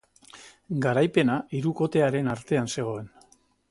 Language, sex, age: Basque, male, 60-69